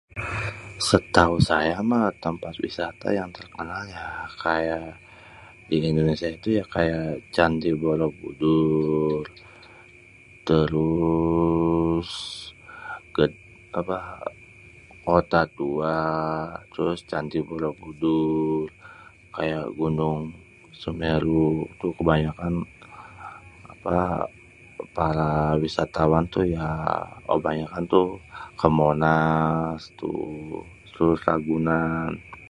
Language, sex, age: Betawi, male, 40-49